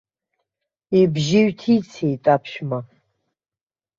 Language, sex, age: Abkhazian, female, 30-39